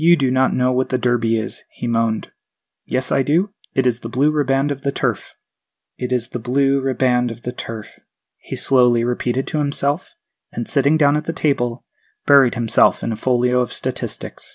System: none